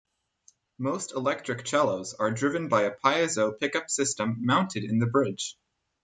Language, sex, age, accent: English, male, 19-29, United States English